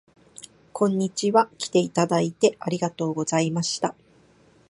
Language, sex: Japanese, female